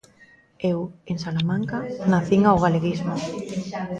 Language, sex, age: Galician, female, 40-49